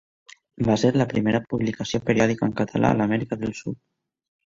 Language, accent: Catalan, valencià